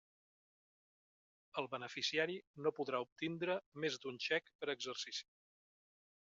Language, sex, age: Catalan, male, 50-59